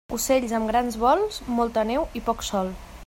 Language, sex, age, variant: Catalan, female, 19-29, Central